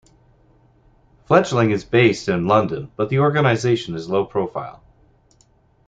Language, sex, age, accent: English, male, 40-49, Canadian English